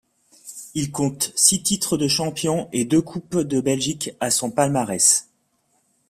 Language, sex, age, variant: French, male, 40-49, Français de métropole